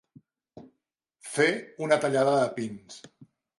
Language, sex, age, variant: Catalan, male, 50-59, Central